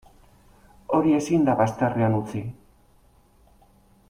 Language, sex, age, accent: Basque, male, 50-59, Mendebalekoa (Araba, Bizkaia, Gipuzkoako mendebaleko herri batzuk)